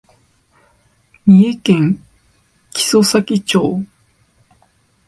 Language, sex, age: Japanese, male, 19-29